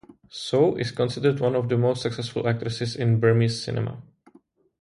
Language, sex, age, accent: English, male, 30-39, Czech